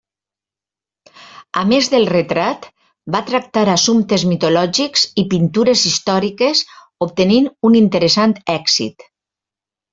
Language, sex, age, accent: Catalan, female, 50-59, valencià